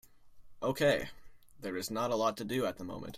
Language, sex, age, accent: English, male, under 19, United States English